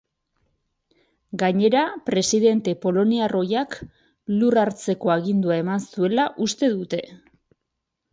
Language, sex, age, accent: Basque, female, 19-29, Erdialdekoa edo Nafarra (Gipuzkoa, Nafarroa)